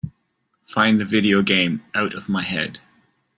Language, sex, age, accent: English, male, 40-49, Canadian English